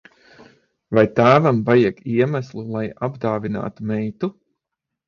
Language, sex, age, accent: Latvian, male, 30-39, Dzimtā valoda